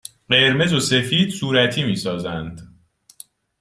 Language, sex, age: Persian, male, 30-39